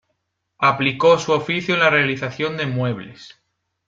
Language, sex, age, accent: Spanish, male, 19-29, España: Centro-Sur peninsular (Madrid, Toledo, Castilla-La Mancha)